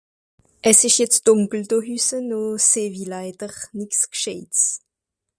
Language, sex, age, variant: Swiss German, female, 19-29, Nordniederàlemmànisch (Rishoffe, Zàwere, Bùsswìller, Hawenau, Brüemt, Stroossbùri, Molse, Dàmbàch, Schlettstàtt, Pfàlzbùri usw.)